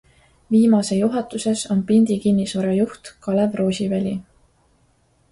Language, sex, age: Estonian, female, 19-29